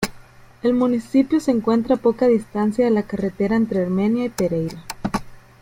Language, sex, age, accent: Spanish, female, 19-29, México